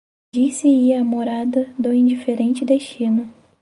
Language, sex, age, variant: Portuguese, female, 19-29, Portuguese (Brasil)